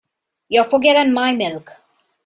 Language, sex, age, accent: English, female, 19-29, India and South Asia (India, Pakistan, Sri Lanka)